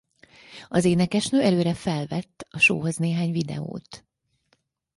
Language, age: Hungarian, 50-59